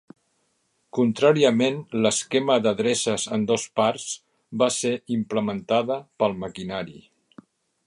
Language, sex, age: Catalan, male, 50-59